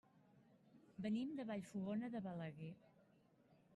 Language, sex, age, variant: Catalan, female, under 19, Central